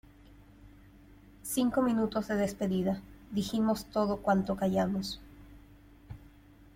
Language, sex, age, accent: Spanish, female, 19-29, Andino-Pacífico: Colombia, Perú, Ecuador, oeste de Bolivia y Venezuela andina